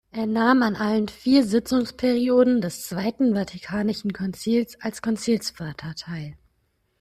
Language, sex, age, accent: German, female, 30-39, Deutschland Deutsch